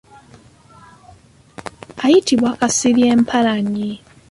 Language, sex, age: Ganda, female, 19-29